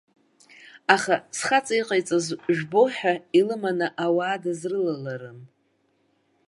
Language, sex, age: Abkhazian, female, 50-59